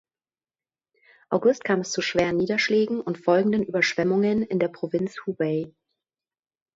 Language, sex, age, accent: German, female, 30-39, Hochdeutsch